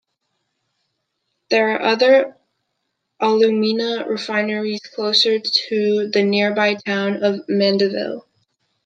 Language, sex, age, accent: English, male, 19-29, United States English